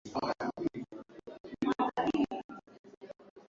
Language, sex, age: Swahili, male, 19-29